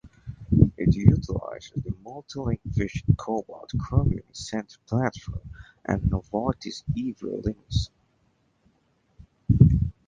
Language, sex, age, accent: English, male, 19-29, United States English